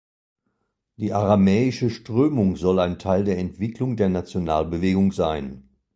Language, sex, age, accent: German, male, 60-69, Deutschland Deutsch